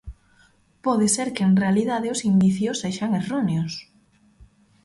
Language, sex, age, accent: Galician, female, 19-29, Normativo (estándar)